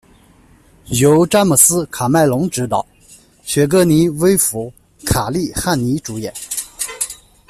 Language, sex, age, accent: Chinese, male, 30-39, 出生地：江苏省